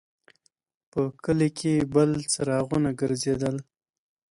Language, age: Pashto, 30-39